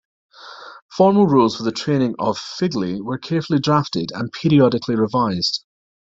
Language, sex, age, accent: English, male, 40-49, Scottish English